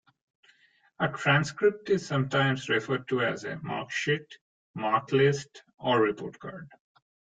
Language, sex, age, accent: English, male, 40-49, India and South Asia (India, Pakistan, Sri Lanka)